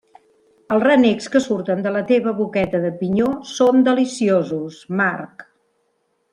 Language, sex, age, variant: Catalan, female, 50-59, Central